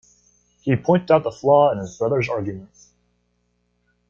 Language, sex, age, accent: English, male, under 19, United States English